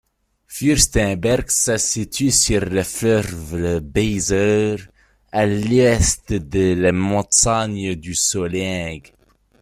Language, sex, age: French, male, 19-29